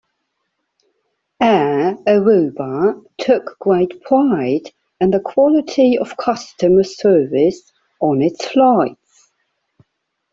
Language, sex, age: English, female, 40-49